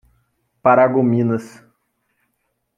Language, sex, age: Portuguese, male, 19-29